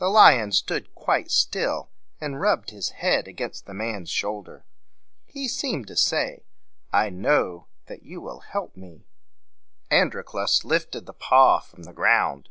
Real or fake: real